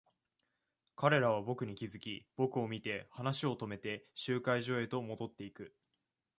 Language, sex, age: Japanese, male, 19-29